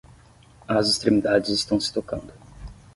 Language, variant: Portuguese, Portuguese (Brasil)